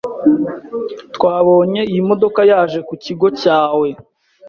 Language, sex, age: Kinyarwanda, female, 19-29